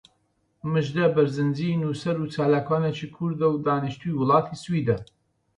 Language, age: Central Kurdish, 40-49